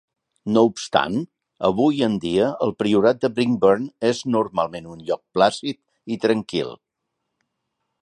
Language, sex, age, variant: Catalan, male, 60-69, Central